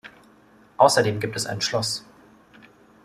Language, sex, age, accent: German, male, 19-29, Deutschland Deutsch